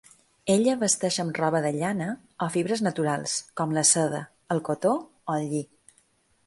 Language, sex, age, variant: Catalan, female, 40-49, Balear